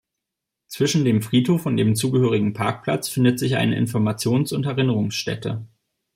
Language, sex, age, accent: German, male, 30-39, Deutschland Deutsch